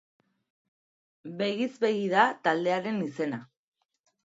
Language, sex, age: Basque, female, 40-49